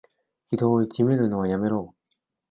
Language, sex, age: Japanese, male, 19-29